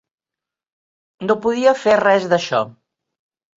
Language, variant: Catalan, Central